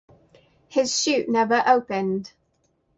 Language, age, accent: English, 30-39, United States English; England English